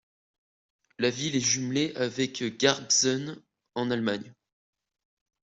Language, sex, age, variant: French, male, under 19, Français de métropole